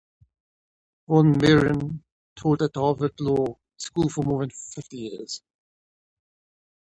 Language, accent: English, Southern African (South Africa, Zimbabwe, Namibia)